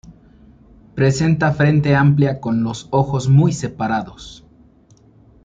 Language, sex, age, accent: Spanish, male, 19-29, México